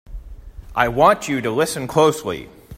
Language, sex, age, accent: English, male, 30-39, United States English